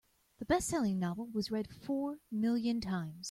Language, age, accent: English, 30-39, United States English